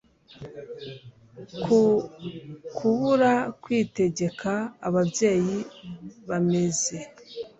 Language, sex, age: Kinyarwanda, male, 30-39